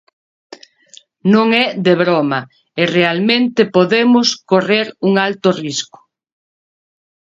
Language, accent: Galician, Normativo (estándar)